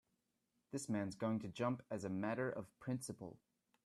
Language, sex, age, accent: English, male, 19-29, United States English